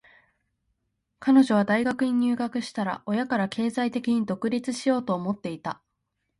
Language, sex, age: Japanese, female, under 19